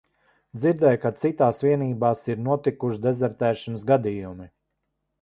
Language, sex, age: Latvian, male, 50-59